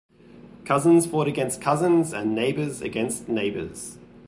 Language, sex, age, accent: English, male, 30-39, Australian English